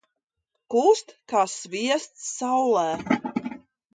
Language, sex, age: Latvian, female, 30-39